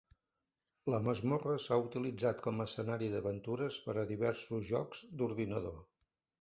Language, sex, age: Catalan, male, 60-69